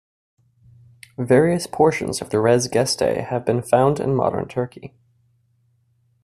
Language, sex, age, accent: English, male, 19-29, United States English